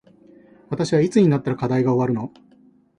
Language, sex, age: Japanese, male, 40-49